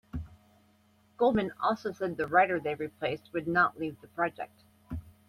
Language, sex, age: English, female, 40-49